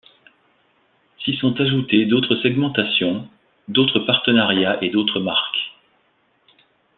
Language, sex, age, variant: French, male, 30-39, Français de métropole